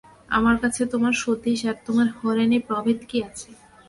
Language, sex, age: Bengali, female, 19-29